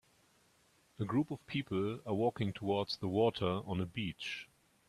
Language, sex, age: English, male, 30-39